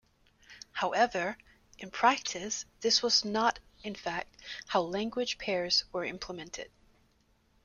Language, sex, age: English, female, 30-39